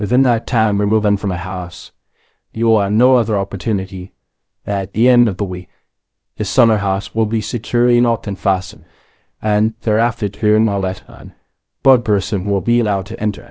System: TTS, VITS